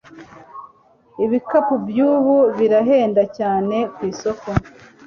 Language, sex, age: Kinyarwanda, female, 40-49